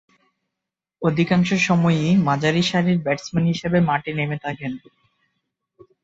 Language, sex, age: Bengali, male, 19-29